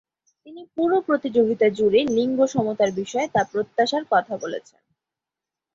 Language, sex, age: Bengali, female, 19-29